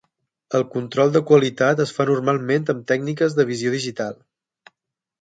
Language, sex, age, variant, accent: Catalan, male, 30-39, Balear, menorquí